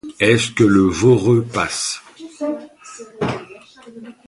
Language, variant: French, Français de métropole